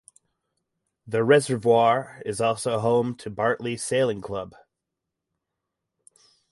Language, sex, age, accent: English, male, 30-39, United States English